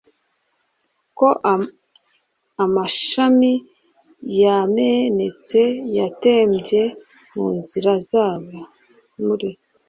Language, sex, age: Kinyarwanda, female, 19-29